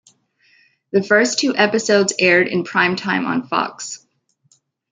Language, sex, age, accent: English, female, 40-49, United States English